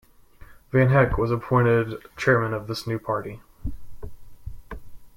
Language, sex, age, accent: English, male, 19-29, United States English